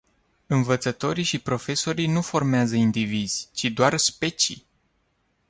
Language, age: Romanian, 19-29